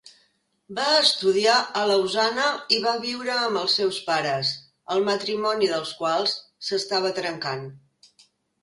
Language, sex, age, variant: Catalan, female, 60-69, Central